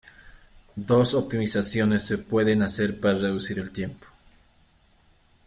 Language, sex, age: Spanish, male, 30-39